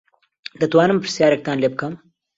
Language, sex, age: Central Kurdish, male, 19-29